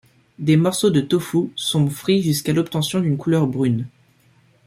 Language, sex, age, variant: French, male, 19-29, Français de métropole